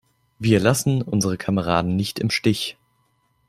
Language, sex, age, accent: German, male, 19-29, Deutschland Deutsch